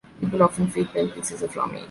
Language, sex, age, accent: English, female, 30-39, India and South Asia (India, Pakistan, Sri Lanka)